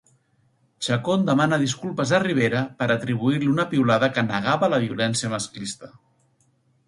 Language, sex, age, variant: Catalan, male, 40-49, Central